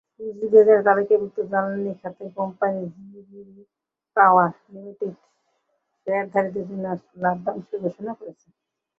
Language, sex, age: Bengali, female, 50-59